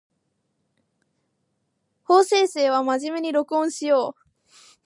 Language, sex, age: Japanese, female, 19-29